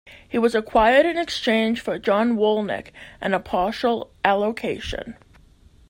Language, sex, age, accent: English, female, 30-39, United States English